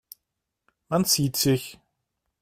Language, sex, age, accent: German, male, 30-39, Österreichisches Deutsch